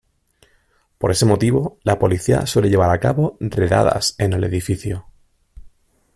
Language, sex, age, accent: Spanish, male, 30-39, España: Centro-Sur peninsular (Madrid, Toledo, Castilla-La Mancha)